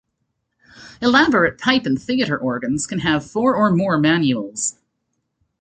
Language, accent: English, Canadian English